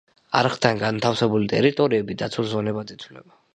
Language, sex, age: Georgian, male, under 19